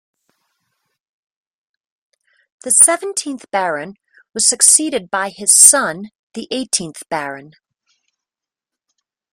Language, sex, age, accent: English, female, 40-49, United States English